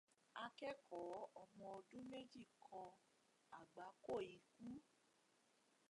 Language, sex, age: Yoruba, female, 19-29